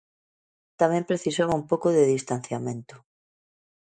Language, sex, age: Galician, female, 40-49